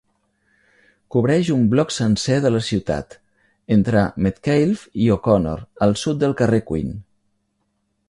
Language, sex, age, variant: Catalan, male, 50-59, Central